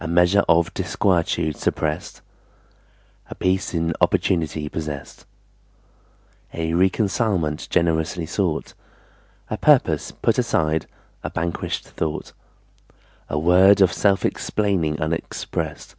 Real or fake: real